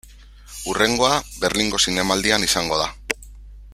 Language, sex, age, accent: Basque, male, 30-39, Mendebalekoa (Araba, Bizkaia, Gipuzkoako mendebaleko herri batzuk)